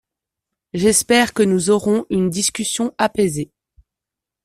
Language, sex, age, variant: French, female, 30-39, Français de métropole